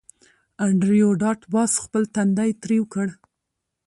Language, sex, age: Pashto, female, 19-29